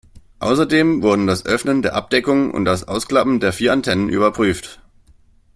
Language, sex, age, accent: German, male, 19-29, Deutschland Deutsch